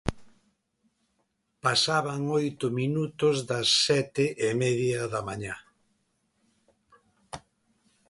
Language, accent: Galician, Central (gheada); Normativo (estándar)